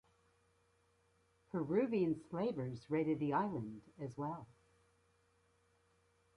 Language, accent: English, United States English